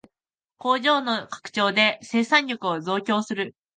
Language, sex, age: Japanese, female, under 19